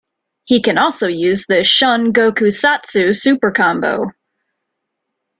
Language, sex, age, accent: English, female, 19-29, United States English